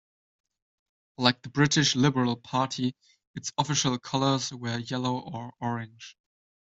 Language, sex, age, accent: English, male, 19-29, United States English